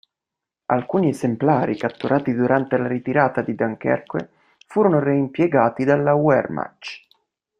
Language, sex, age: Italian, male, 19-29